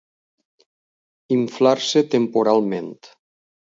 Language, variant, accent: Catalan, Valencià central, valencià